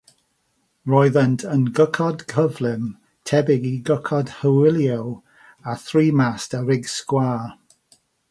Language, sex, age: Welsh, male, 60-69